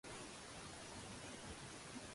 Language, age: Cantonese, 19-29